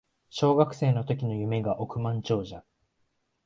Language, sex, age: Japanese, male, 19-29